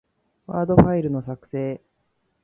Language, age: Japanese, 19-29